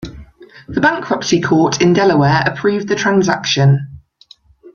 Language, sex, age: English, female, 40-49